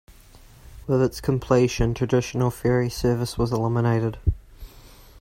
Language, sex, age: English, male, under 19